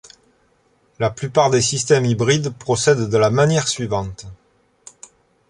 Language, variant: French, Français de métropole